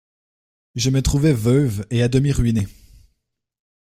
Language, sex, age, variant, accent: French, male, 19-29, Français d'Amérique du Nord, Français du Canada